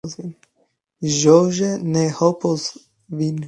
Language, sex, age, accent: Esperanto, male, 19-29, Internacia